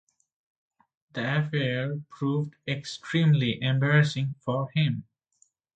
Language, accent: English, India and South Asia (India, Pakistan, Sri Lanka)